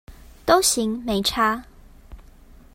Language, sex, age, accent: Chinese, female, 19-29, 出生地：臺北市